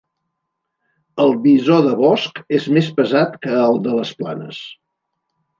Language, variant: Catalan, Septentrional